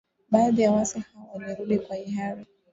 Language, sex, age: Swahili, female, 19-29